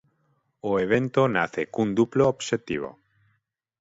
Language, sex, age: Galician, male, 40-49